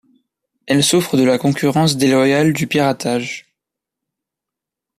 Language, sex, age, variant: French, male, under 19, Français de métropole